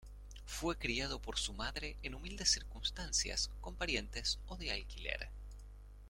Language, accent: Spanish, Rioplatense: Argentina, Uruguay, este de Bolivia, Paraguay